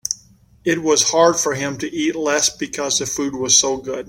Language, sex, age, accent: English, male, 50-59, United States English